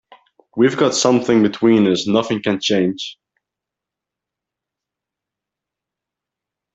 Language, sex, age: English, male, under 19